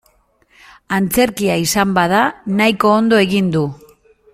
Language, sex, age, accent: Basque, female, 19-29, Mendebalekoa (Araba, Bizkaia, Gipuzkoako mendebaleko herri batzuk)